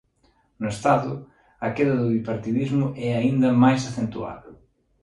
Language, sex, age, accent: Galician, male, 30-39, Normativo (estándar)